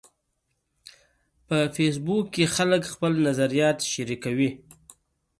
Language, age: Pashto, 30-39